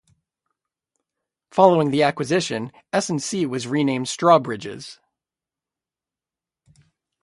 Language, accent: English, Canadian English